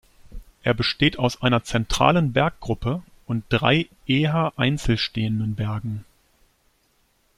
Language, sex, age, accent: German, male, 30-39, Deutschland Deutsch